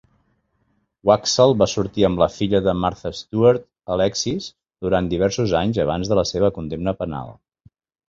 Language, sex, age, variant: Catalan, male, 50-59, Central